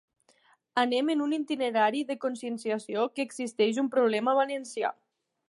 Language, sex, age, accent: Catalan, female, 19-29, Tortosí